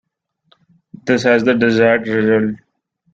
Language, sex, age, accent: English, male, 19-29, India and South Asia (India, Pakistan, Sri Lanka)